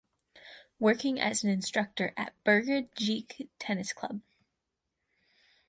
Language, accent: English, United States English